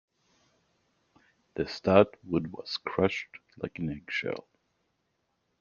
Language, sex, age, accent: English, male, 40-49, United States English